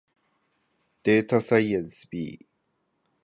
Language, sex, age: Japanese, male, 30-39